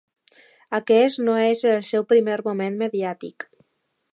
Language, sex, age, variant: Catalan, female, under 19, Alacantí